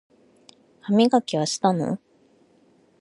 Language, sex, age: Japanese, female, 19-29